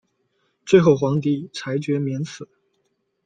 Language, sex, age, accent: Chinese, male, 19-29, 出生地：河北省